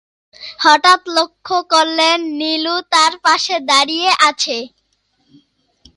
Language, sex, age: Bengali, male, under 19